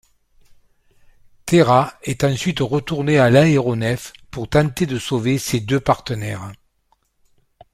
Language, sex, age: French, male, 70-79